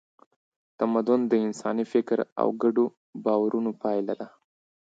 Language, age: Pashto, 19-29